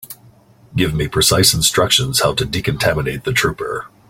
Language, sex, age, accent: English, male, 40-49, United States English